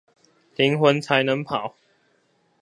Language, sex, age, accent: Chinese, male, 19-29, 出生地：臺北市; 出生地：新北市